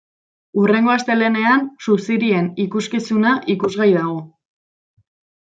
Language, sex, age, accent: Basque, female, 19-29, Mendebalekoa (Araba, Bizkaia, Gipuzkoako mendebaleko herri batzuk)